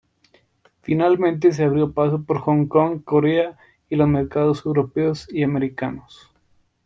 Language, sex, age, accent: Spanish, male, 19-29, Andino-Pacífico: Colombia, Perú, Ecuador, oeste de Bolivia y Venezuela andina